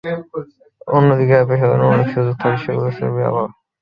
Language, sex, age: Bengali, male, 19-29